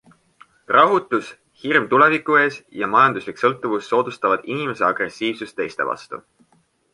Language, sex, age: Estonian, male, 19-29